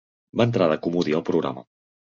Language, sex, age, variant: Catalan, male, 30-39, Central